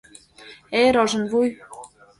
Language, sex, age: Mari, female, 19-29